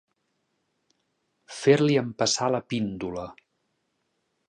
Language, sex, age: Catalan, male, 40-49